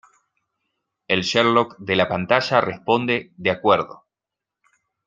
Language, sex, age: Spanish, male, 19-29